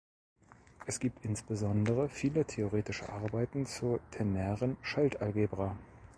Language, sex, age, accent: German, male, 30-39, Deutschland Deutsch